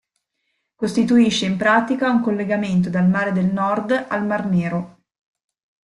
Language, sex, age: Italian, female, 40-49